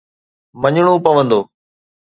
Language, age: Sindhi, 40-49